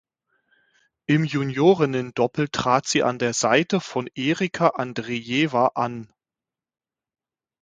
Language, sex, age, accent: German, male, 30-39, Deutschland Deutsch